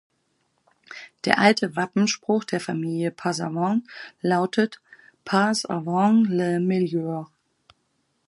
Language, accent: German, Deutschland Deutsch